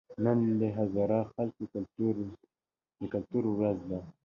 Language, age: Pashto, under 19